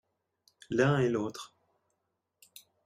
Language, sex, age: French, male, 30-39